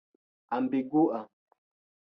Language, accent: Esperanto, Internacia